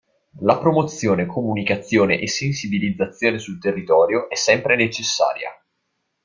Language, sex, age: Italian, male, 19-29